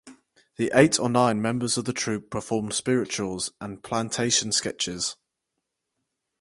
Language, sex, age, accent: English, male, 19-29, England English